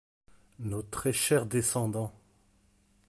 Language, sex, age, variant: French, male, 30-39, Français de métropole